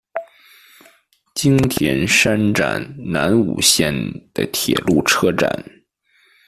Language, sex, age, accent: Chinese, male, 19-29, 出生地：北京市